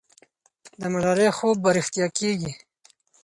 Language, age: Pashto, 19-29